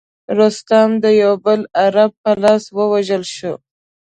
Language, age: Pashto, 19-29